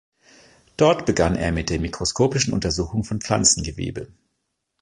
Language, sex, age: German, male, 40-49